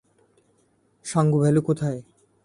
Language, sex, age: Bengali, male, 19-29